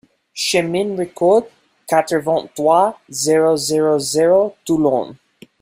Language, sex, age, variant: French, female, 30-39, Français des départements et régions d'outre-mer